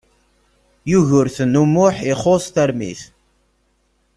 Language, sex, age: Kabyle, male, 30-39